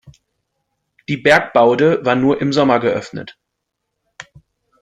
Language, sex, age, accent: German, male, 30-39, Deutschland Deutsch